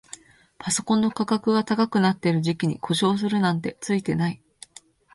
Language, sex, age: Japanese, female, 19-29